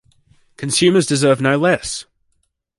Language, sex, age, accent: English, male, 19-29, Australian English